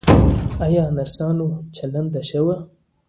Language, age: Pashto, 19-29